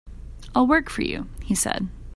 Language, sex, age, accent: English, female, 19-29, United States English